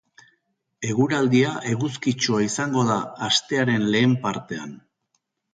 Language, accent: Basque, Mendebalekoa (Araba, Bizkaia, Gipuzkoako mendebaleko herri batzuk)